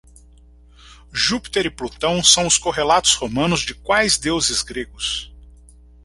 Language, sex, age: Portuguese, male, 40-49